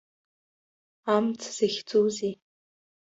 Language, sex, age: Abkhazian, female, under 19